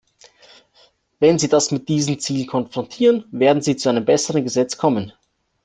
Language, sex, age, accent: German, male, 19-29, Österreichisches Deutsch